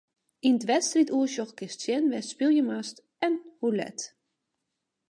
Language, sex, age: Western Frisian, female, 30-39